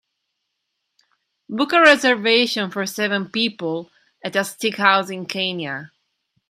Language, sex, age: English, female, 30-39